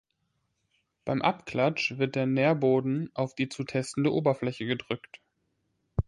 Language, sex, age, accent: German, male, 19-29, Deutschland Deutsch